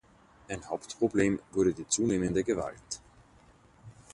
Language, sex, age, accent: German, male, 50-59, Österreichisches Deutsch